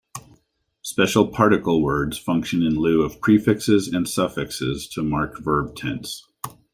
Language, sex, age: English, male, 40-49